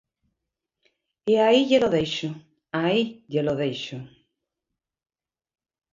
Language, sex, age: Galician, female, 60-69